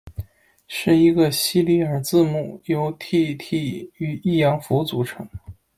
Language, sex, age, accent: Chinese, male, 30-39, 出生地：北京市